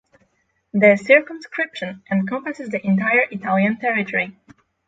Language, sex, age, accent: English, female, 19-29, Slavic; polish